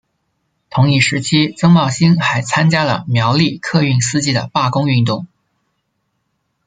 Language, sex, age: Chinese, male, 30-39